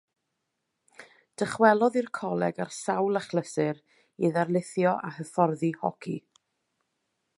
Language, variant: Welsh, Mid Wales